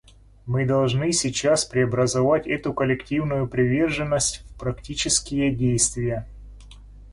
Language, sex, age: Russian, male, 40-49